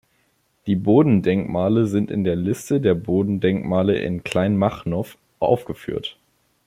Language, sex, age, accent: German, male, under 19, Deutschland Deutsch